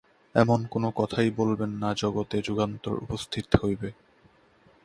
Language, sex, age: Bengali, male, 19-29